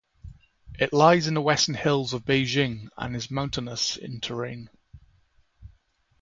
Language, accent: English, Welsh English